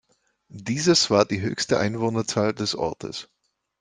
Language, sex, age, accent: German, male, 40-49, Österreichisches Deutsch